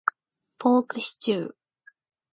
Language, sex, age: Japanese, female, 19-29